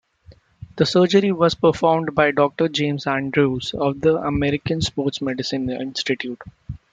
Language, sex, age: English, male, 19-29